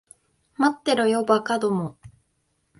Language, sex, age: Japanese, female, 19-29